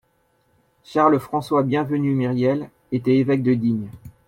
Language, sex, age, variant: French, male, 40-49, Français de métropole